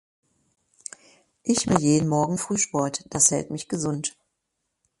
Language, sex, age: German, female, 60-69